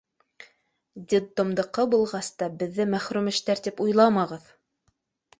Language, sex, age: Bashkir, female, 30-39